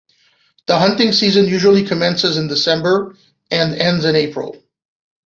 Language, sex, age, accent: English, male, 40-49, Canadian English